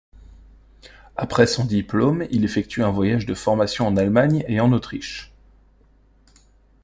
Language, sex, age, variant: French, male, 30-39, Français de métropole